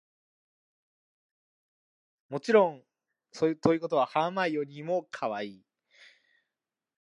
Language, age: English, 19-29